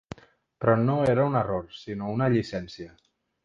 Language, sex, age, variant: Catalan, male, 19-29, Central